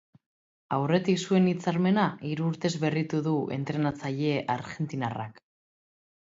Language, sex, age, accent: Basque, female, 30-39, Mendebalekoa (Araba, Bizkaia, Gipuzkoako mendebaleko herri batzuk)